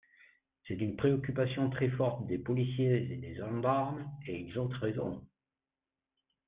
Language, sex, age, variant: French, male, 50-59, Français de métropole